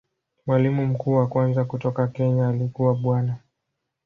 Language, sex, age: Swahili, male, 19-29